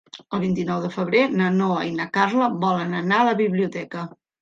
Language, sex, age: Catalan, female, 50-59